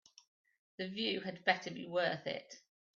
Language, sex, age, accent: English, female, 50-59, England English